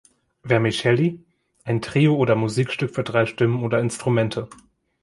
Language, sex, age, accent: German, male, 19-29, Deutschland Deutsch